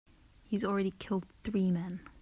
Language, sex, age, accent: English, female, 30-39, England English